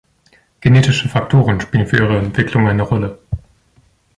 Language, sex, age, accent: German, male, 19-29, Deutschland Deutsch